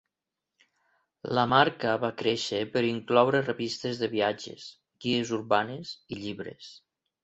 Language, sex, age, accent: Catalan, male, 50-59, valencià